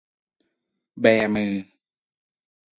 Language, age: Thai, 19-29